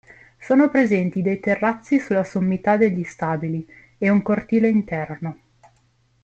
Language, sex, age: Italian, female, 19-29